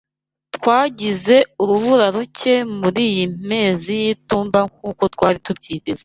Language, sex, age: Kinyarwanda, female, 19-29